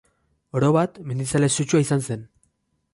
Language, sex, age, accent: Basque, male, 19-29, Erdialdekoa edo Nafarra (Gipuzkoa, Nafarroa)